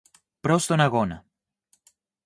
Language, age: Greek, 19-29